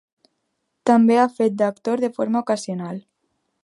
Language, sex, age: Catalan, female, under 19